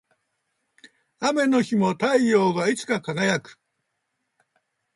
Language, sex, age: Japanese, male, 60-69